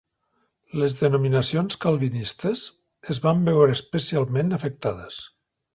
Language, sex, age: Catalan, male, 60-69